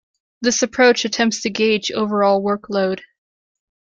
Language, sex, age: English, female, 30-39